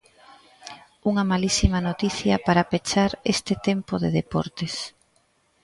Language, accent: Galician, Central (gheada)